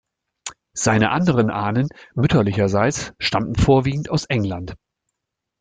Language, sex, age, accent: German, male, 50-59, Deutschland Deutsch